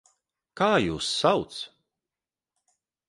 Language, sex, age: Latvian, male, 30-39